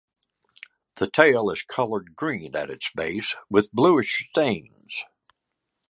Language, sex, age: English, male, 70-79